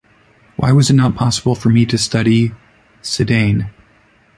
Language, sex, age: English, male, 30-39